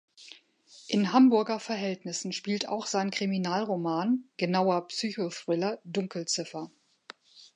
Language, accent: German, Deutschland Deutsch